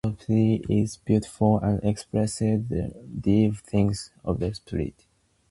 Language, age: English, under 19